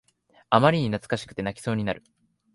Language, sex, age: Japanese, male, 19-29